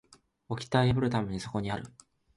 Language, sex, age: Japanese, male, under 19